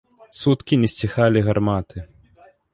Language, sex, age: Belarusian, male, 19-29